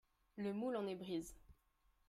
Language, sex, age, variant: French, female, under 19, Français de métropole